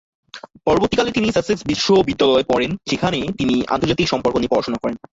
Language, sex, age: Bengali, male, 19-29